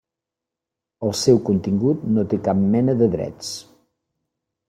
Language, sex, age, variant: Catalan, male, 50-59, Central